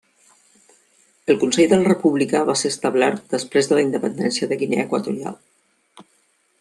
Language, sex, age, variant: Catalan, female, 50-59, Central